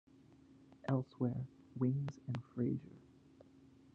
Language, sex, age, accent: English, male, 30-39, United States English